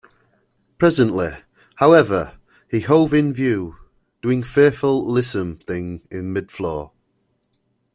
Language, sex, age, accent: English, male, 40-49, England English